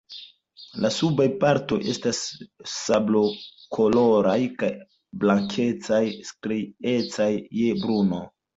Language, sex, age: Esperanto, male, 19-29